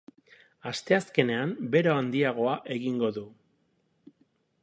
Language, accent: Basque, Erdialdekoa edo Nafarra (Gipuzkoa, Nafarroa)